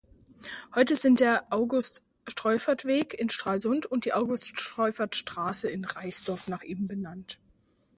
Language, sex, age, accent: German, female, 19-29, Deutschland Deutsch